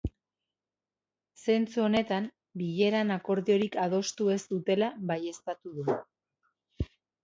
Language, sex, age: Basque, female, 30-39